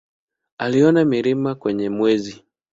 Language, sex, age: Swahili, male, 19-29